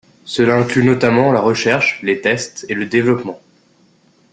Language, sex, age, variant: French, male, under 19, Français de métropole